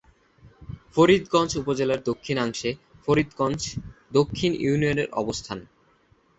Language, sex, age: Bengali, male, under 19